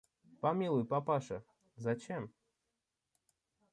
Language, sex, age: Russian, male, 19-29